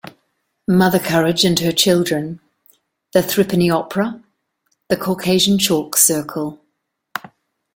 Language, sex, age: English, female, 40-49